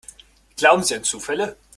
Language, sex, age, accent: German, male, 19-29, Deutschland Deutsch